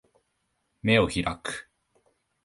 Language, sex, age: Japanese, male, 19-29